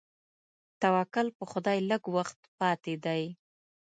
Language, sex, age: Pashto, female, 30-39